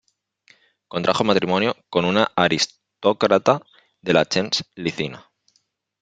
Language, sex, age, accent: Spanish, male, 30-39, España: Norte peninsular (Asturias, Castilla y León, Cantabria, País Vasco, Navarra, Aragón, La Rioja, Guadalajara, Cuenca)